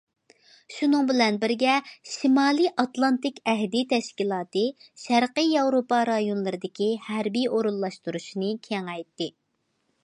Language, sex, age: Uyghur, female, 19-29